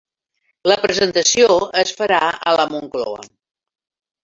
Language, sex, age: Catalan, female, 70-79